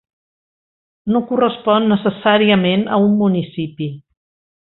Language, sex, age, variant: Catalan, female, 60-69, Central